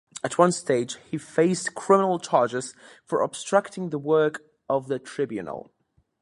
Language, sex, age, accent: English, male, 19-29, England English